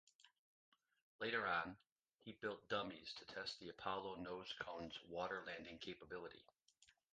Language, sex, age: English, male, 60-69